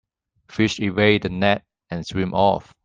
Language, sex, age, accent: English, male, 40-49, Hong Kong English